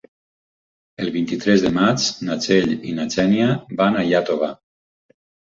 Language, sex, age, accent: Catalan, male, 50-59, valencià